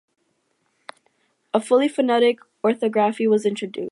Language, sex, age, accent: English, female, under 19, United States English